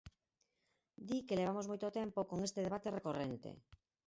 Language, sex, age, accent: Galician, female, 40-49, Central (gheada)